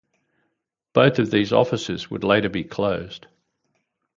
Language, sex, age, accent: English, male, 60-69, Australian English